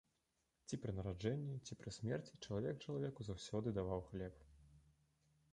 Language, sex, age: Belarusian, male, 19-29